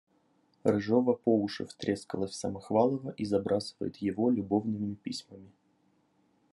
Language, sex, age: Russian, male, 19-29